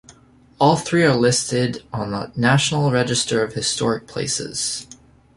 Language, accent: English, United States English